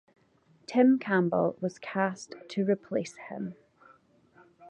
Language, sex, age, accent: English, female, 19-29, Scottish English